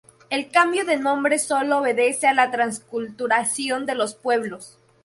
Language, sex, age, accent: Spanish, female, 19-29, México